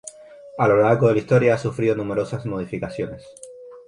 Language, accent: Spanish, Caribe: Cuba, Venezuela, Puerto Rico, República Dominicana, Panamá, Colombia caribeña, México caribeño, Costa del golfo de México